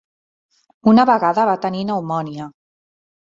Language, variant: Catalan, Central